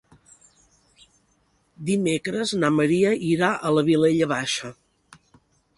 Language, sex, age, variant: Catalan, female, 50-59, Central